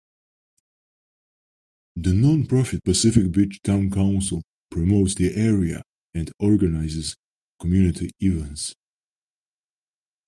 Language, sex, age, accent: English, male, 19-29, United States English